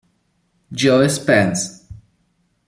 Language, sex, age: Italian, male, 19-29